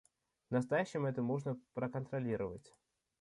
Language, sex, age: Russian, male, 19-29